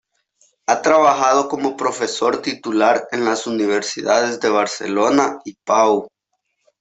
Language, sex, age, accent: Spanish, male, 19-29, América central